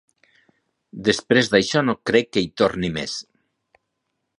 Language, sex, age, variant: Catalan, male, 50-59, Septentrional